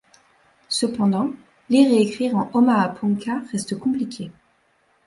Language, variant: French, Français de métropole